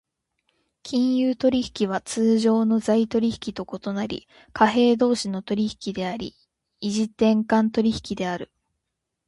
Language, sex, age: Japanese, female, 19-29